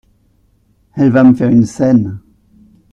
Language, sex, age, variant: French, male, 40-49, Français de métropole